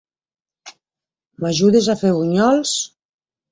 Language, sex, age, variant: Catalan, female, 40-49, Central